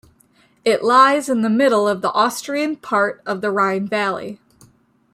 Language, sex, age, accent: English, female, 30-39, United States English